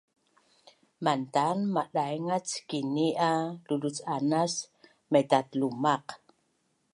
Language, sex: Bunun, female